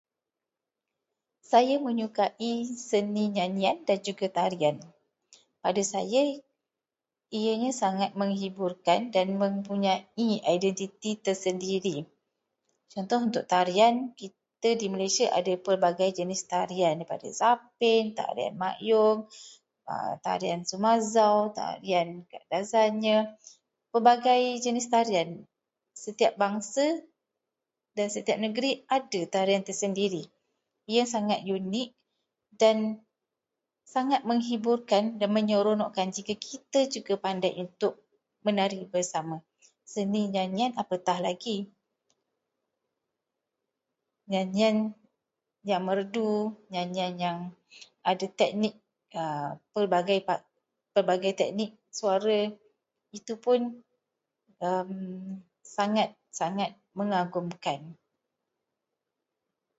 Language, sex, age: Malay, female, 30-39